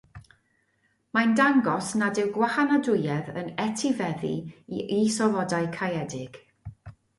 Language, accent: Welsh, Y Deyrnas Unedig Cymraeg